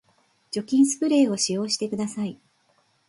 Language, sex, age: Japanese, female, 40-49